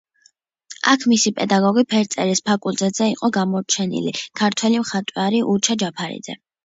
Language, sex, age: Georgian, female, under 19